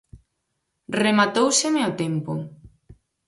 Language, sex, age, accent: Galician, female, 19-29, Normativo (estándar)